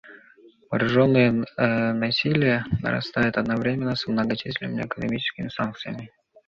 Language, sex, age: Russian, male, 19-29